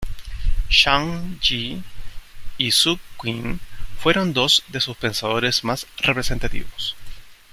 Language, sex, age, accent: Spanish, male, 40-49, Chileno: Chile, Cuyo